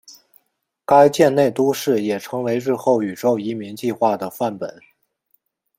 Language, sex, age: Chinese, male, 30-39